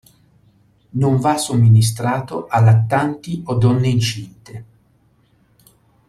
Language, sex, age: Italian, male, 50-59